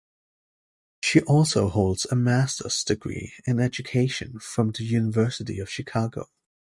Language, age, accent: English, 19-29, United States English